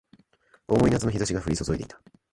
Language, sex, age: Japanese, male, 19-29